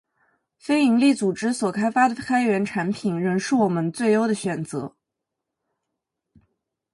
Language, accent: Chinese, 出生地：江苏省